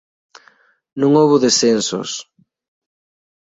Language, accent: Galician, Atlántico (seseo e gheada)